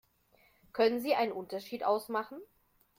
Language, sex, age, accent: German, female, 50-59, Deutschland Deutsch